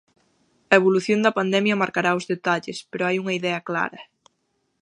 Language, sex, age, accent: Galician, female, 19-29, Atlántico (seseo e gheada); Normativo (estándar)